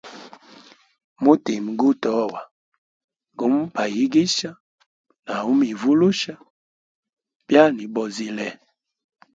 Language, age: Hemba, 19-29